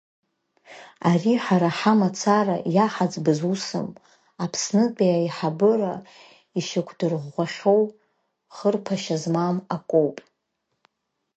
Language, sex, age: Abkhazian, female, 30-39